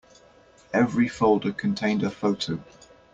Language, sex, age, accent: English, male, 30-39, England English